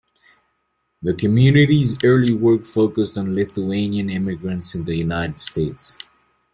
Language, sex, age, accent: English, male, 19-29, United States English